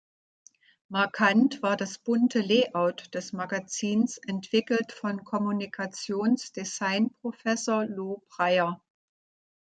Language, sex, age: German, female, 60-69